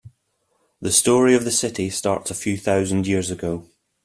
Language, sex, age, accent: English, male, 40-49, Scottish English